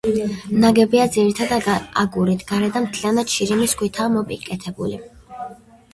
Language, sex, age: Georgian, female, under 19